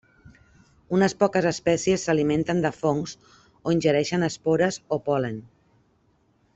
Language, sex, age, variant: Catalan, female, 50-59, Central